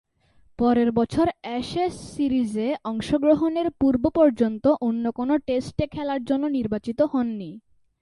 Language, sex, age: Bengali, male, under 19